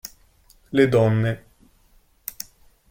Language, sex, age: Italian, male, 19-29